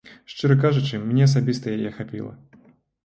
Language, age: Belarusian, 19-29